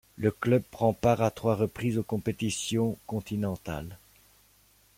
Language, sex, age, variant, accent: French, male, 50-59, Français d'Europe, Français de Belgique